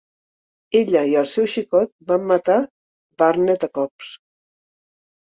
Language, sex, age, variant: Catalan, female, 50-59, Central